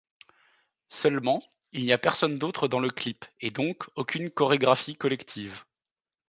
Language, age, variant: French, 30-39, Français de métropole